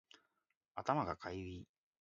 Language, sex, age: Japanese, male, 19-29